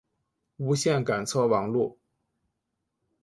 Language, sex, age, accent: Chinese, male, 19-29, 出生地：天津市